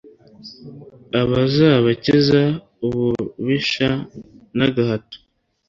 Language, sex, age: Kinyarwanda, male, under 19